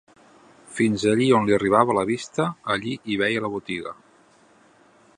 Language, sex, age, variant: Catalan, male, 30-39, Central